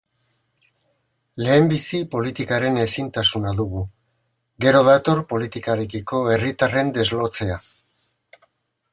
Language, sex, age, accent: Basque, male, 60-69, Mendebalekoa (Araba, Bizkaia, Gipuzkoako mendebaleko herri batzuk)